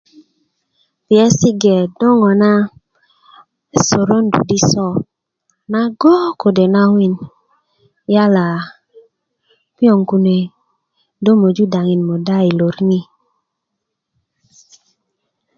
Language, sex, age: Kuku, female, 19-29